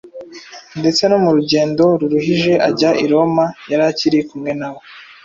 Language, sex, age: Kinyarwanda, male, 19-29